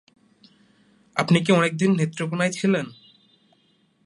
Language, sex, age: Bengali, male, 19-29